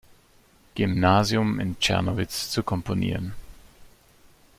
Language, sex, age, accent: German, male, 30-39, Deutschland Deutsch